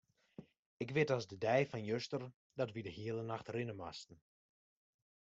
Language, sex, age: Western Frisian, male, 19-29